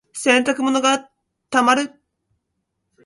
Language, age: Japanese, 19-29